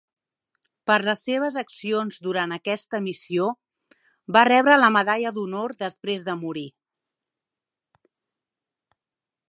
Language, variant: Catalan, Central